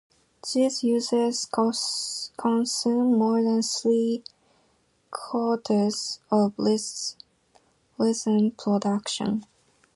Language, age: English, 19-29